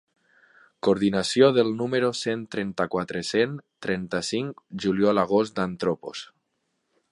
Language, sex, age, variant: Catalan, male, 19-29, Nord-Occidental